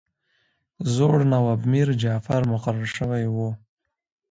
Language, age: Pashto, 19-29